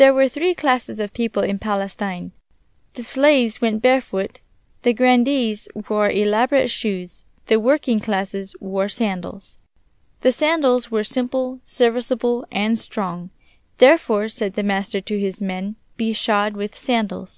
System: none